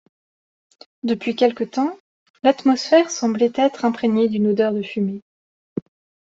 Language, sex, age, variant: French, female, 19-29, Français de métropole